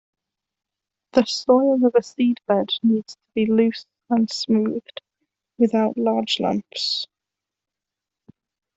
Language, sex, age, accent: English, female, 30-39, Welsh English